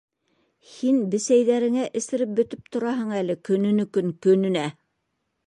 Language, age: Bashkir, 60-69